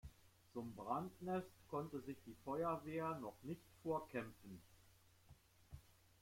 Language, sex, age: German, male, 50-59